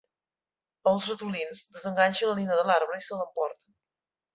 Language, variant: Catalan, Central